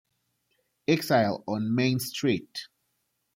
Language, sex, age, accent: Spanish, male, 30-39, México